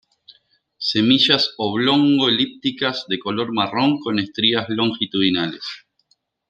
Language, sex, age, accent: Spanish, male, 30-39, Rioplatense: Argentina, Uruguay, este de Bolivia, Paraguay